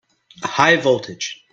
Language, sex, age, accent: English, male, 40-49, United States English